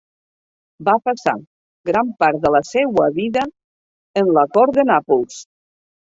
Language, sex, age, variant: Catalan, female, 60-69, Central